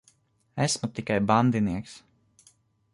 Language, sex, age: Latvian, male, 30-39